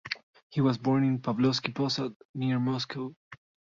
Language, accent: English, United States English